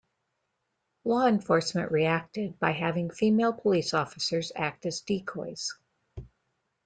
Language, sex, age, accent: English, female, 50-59, United States English